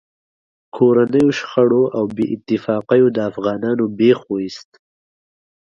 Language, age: Pashto, 19-29